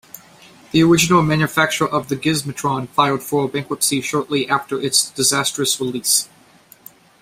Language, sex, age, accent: English, male, 19-29, United States English